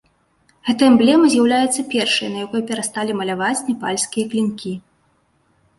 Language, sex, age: Belarusian, female, 30-39